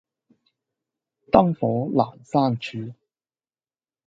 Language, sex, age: Cantonese, male, under 19